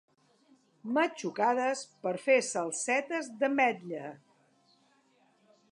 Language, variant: Catalan, Central